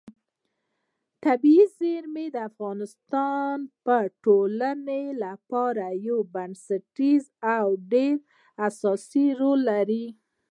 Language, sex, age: Pashto, female, 30-39